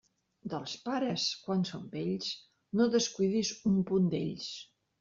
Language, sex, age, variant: Catalan, female, 50-59, Central